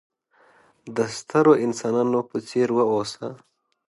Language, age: Pashto, 19-29